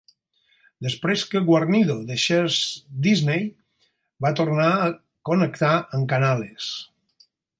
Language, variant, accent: Catalan, Balear, balear